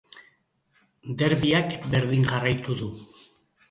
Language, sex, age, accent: Basque, male, 60-69, Erdialdekoa edo Nafarra (Gipuzkoa, Nafarroa)